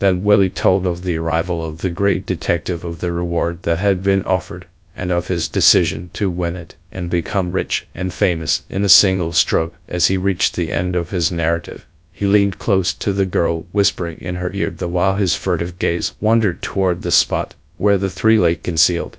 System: TTS, GradTTS